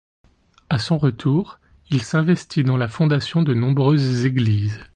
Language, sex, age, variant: French, male, 30-39, Français de métropole